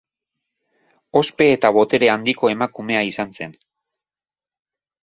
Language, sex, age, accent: Basque, male, 40-49, Mendebalekoa (Araba, Bizkaia, Gipuzkoako mendebaleko herri batzuk)